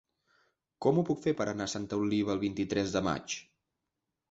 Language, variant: Catalan, Central